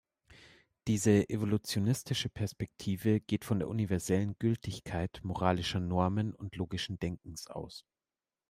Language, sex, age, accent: German, male, 30-39, Deutschland Deutsch